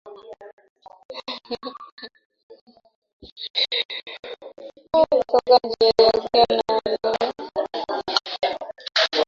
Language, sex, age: Swahili, female, 19-29